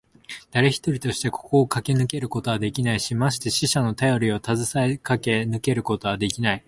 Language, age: Japanese, 19-29